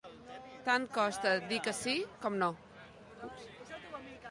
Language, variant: Catalan, Nord-Occidental